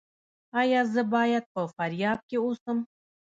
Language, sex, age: Pashto, female, 30-39